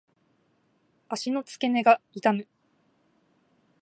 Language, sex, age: Japanese, female, 19-29